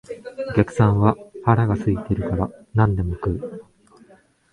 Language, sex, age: Japanese, male, 19-29